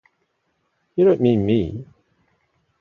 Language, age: English, 40-49